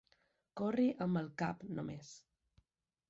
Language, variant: Catalan, Balear